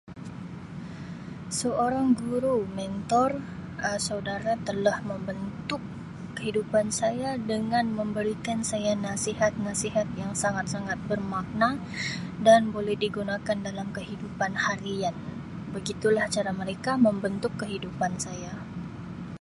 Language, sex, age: Sabah Malay, female, 19-29